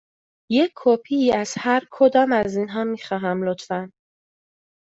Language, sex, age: Persian, female, 19-29